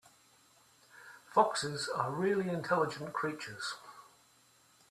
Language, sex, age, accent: English, male, 60-69, Australian English